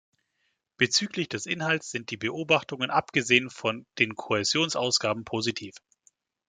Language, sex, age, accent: German, male, 19-29, Deutschland Deutsch